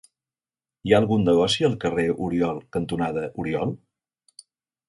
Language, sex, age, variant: Catalan, male, 60-69, Central